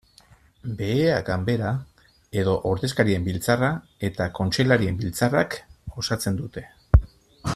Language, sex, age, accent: Basque, male, 40-49, Erdialdekoa edo Nafarra (Gipuzkoa, Nafarroa)